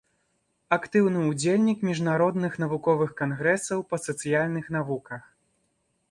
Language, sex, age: Belarusian, male, 19-29